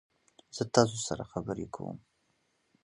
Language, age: Pashto, 19-29